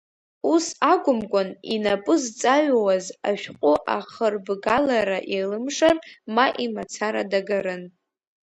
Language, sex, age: Abkhazian, female, under 19